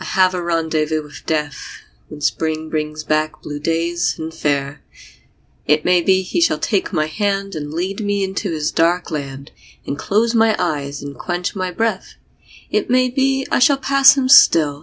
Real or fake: real